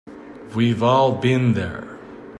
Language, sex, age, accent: English, male, 40-49, United States English